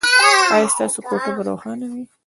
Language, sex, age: Pashto, female, 19-29